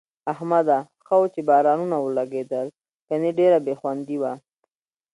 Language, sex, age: Pashto, female, 19-29